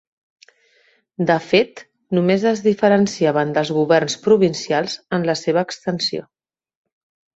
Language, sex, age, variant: Catalan, female, 40-49, Central